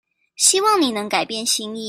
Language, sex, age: Chinese, female, 19-29